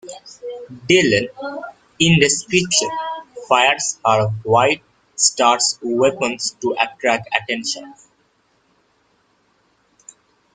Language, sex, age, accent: English, male, 19-29, United States English